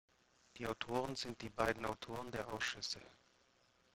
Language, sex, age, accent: German, male, 40-49, Deutschland Deutsch